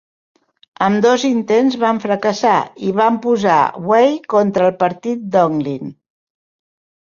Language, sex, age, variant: Catalan, female, 60-69, Central